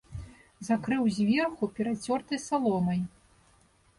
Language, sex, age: Belarusian, female, 30-39